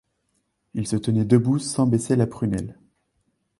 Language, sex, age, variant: French, male, 19-29, Français de métropole